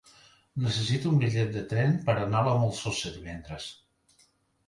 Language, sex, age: Catalan, male, 40-49